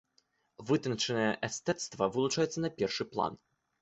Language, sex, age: Belarusian, male, 19-29